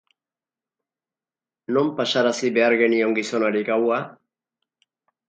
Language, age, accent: Basque, 60-69, Erdialdekoa edo Nafarra (Gipuzkoa, Nafarroa)